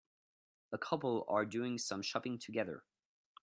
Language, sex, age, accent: English, male, under 19, United States English